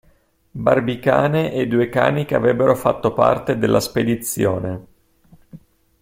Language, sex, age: Italian, male, 30-39